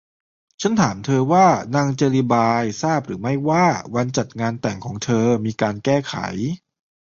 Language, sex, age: Thai, male, 30-39